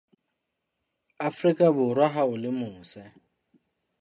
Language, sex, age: Southern Sotho, male, 30-39